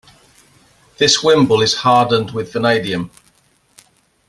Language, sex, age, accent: English, male, 40-49, England English